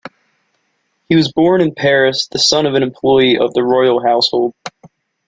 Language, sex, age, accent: English, male, 19-29, United States English